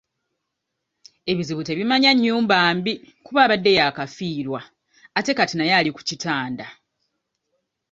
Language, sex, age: Ganda, female, 30-39